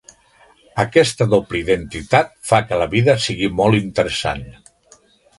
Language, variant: Catalan, Nord-Occidental